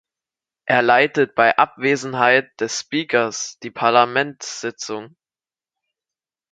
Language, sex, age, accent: German, male, under 19, Deutschland Deutsch